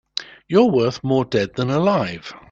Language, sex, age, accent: English, male, 70-79, England English